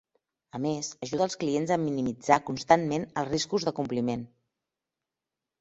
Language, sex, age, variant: Catalan, female, 40-49, Central